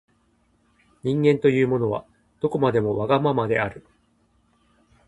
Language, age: Japanese, 50-59